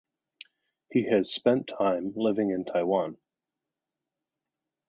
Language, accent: English, United States English